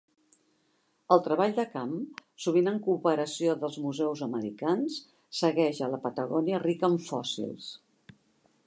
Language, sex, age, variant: Catalan, female, 60-69, Central